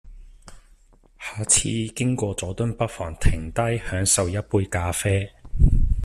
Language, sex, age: Cantonese, male, 30-39